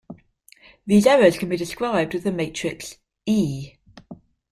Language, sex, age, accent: English, female, 19-29, England English